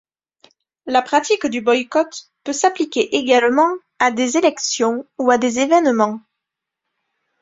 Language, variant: French, Français de métropole